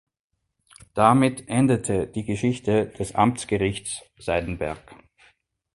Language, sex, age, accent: German, male, 40-49, Österreichisches Deutsch